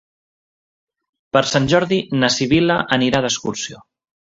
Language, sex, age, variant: Catalan, male, 19-29, Central